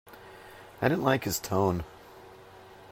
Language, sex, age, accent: English, male, 40-49, United States English